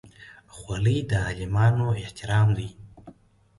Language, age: Pashto, 30-39